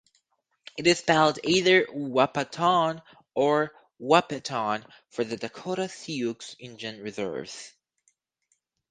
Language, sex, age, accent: English, female, 19-29, United States English